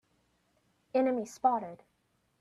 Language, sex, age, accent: English, female, 19-29, United States English